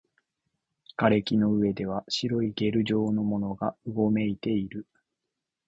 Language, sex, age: Japanese, male, 30-39